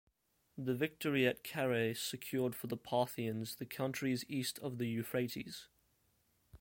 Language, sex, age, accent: English, male, 19-29, Australian English